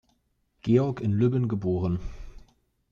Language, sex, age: German, male, 19-29